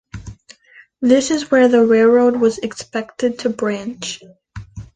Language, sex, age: English, female, under 19